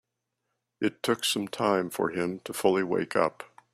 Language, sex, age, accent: English, male, 60-69, United States English